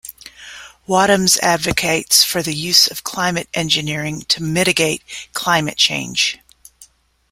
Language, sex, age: English, female, 50-59